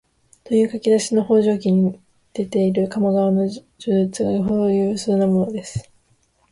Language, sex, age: Japanese, female, 19-29